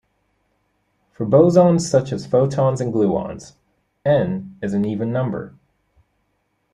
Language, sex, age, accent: English, male, 30-39, United States English